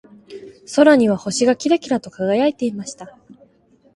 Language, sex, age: Japanese, female, 19-29